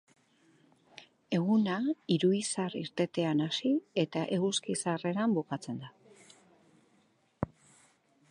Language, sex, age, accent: Basque, female, 60-69, Mendebalekoa (Araba, Bizkaia, Gipuzkoako mendebaleko herri batzuk)